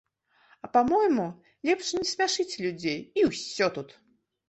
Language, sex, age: Belarusian, female, 40-49